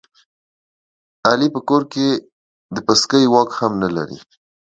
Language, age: Pashto, 19-29